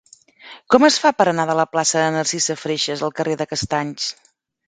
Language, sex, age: Catalan, female, 40-49